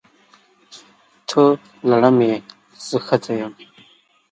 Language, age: Pashto, 19-29